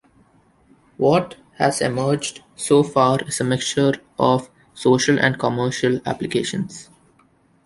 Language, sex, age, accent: English, male, under 19, India and South Asia (India, Pakistan, Sri Lanka)